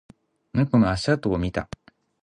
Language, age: Japanese, 30-39